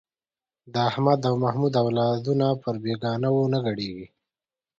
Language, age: Pashto, 19-29